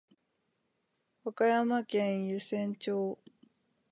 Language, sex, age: Japanese, female, 19-29